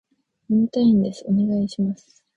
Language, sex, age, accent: Japanese, female, 19-29, 標準語